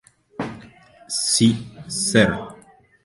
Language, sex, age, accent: Spanish, male, 19-29, España: Islas Canarias